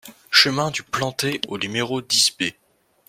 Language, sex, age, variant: French, male, under 19, Français de métropole